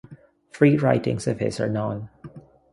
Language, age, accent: English, 30-39, Filipino